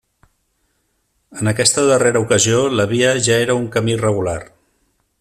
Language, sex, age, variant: Catalan, male, 50-59, Central